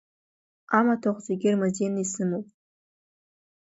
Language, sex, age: Abkhazian, female, 30-39